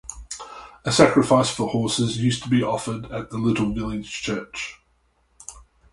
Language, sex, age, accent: English, male, 40-49, Australian English